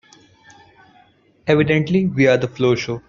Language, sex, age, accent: English, male, 19-29, India and South Asia (India, Pakistan, Sri Lanka)